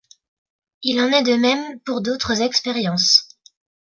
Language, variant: French, Français de métropole